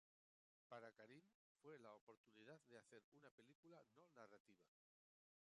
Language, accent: Spanish, España: Centro-Sur peninsular (Madrid, Toledo, Castilla-La Mancha)